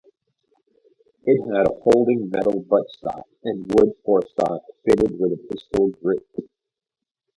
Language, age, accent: English, 40-49, United States English